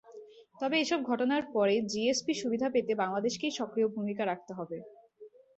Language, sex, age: Bengali, female, 19-29